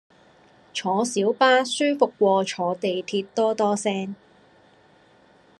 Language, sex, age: Cantonese, female, 19-29